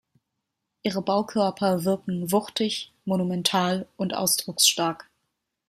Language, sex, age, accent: German, female, 30-39, Deutschland Deutsch